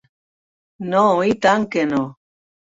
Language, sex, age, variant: Catalan, female, 60-69, Central